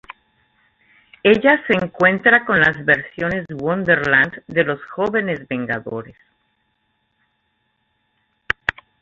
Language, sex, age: Spanish, female, 50-59